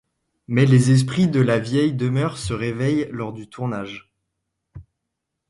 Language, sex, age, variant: French, male, 19-29, Français de métropole